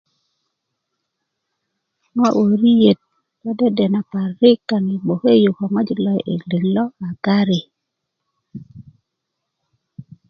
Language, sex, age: Kuku, female, 40-49